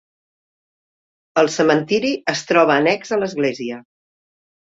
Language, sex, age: Catalan, female, 60-69